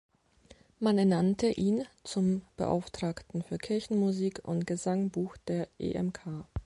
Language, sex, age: German, female, 30-39